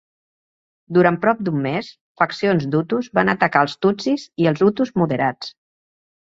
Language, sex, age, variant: Catalan, male, 60-69, Balear